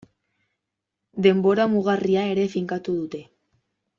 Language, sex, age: Basque, female, 19-29